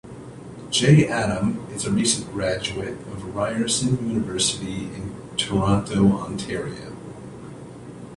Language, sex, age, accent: English, male, 19-29, United States English